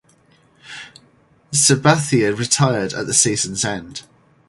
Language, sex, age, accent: English, male, 40-49, England English